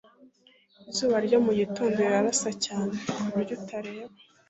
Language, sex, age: Kinyarwanda, female, 19-29